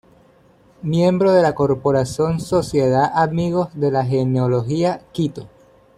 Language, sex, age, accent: Spanish, male, 19-29, Caribe: Cuba, Venezuela, Puerto Rico, República Dominicana, Panamá, Colombia caribeña, México caribeño, Costa del golfo de México